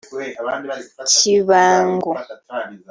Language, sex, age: Kinyarwanda, female, 19-29